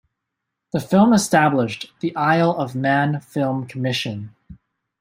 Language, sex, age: English, male, 19-29